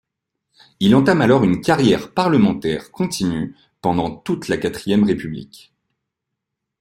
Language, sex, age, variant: French, male, 30-39, Français de métropole